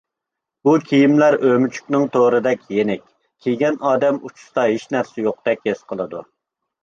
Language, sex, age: Uyghur, male, 19-29